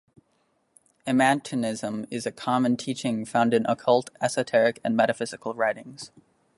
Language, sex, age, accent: English, male, under 19, United States English